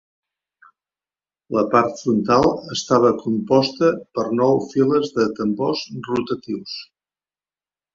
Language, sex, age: Catalan, male, 50-59